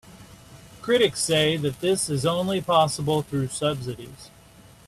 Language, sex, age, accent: English, male, 50-59, United States English